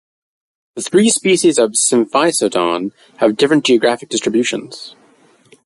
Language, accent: English, United States English